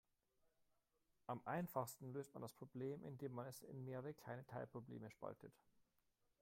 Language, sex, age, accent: German, male, 30-39, Deutschland Deutsch